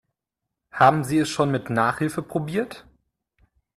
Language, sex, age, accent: German, male, 30-39, Deutschland Deutsch